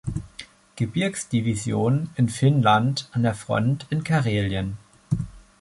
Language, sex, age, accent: German, male, 19-29, Deutschland Deutsch